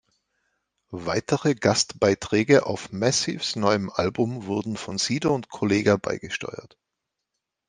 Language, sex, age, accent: German, male, 40-49, Österreichisches Deutsch